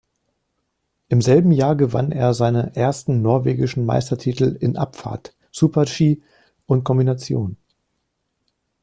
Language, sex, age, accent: German, male, 50-59, Deutschland Deutsch